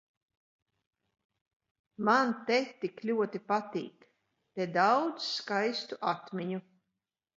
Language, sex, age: Latvian, female, 50-59